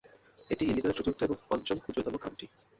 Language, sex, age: Bengali, male, 19-29